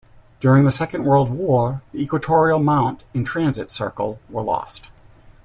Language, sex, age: English, male, 40-49